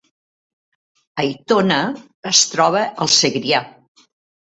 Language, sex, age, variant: Catalan, female, 60-69, Central